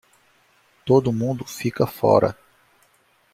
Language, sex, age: Portuguese, male, 40-49